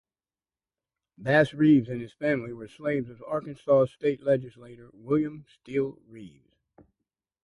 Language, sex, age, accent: English, male, 60-69, United States English